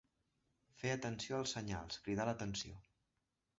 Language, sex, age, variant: Catalan, male, 19-29, Central